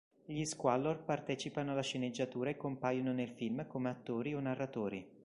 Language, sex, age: Italian, male, 19-29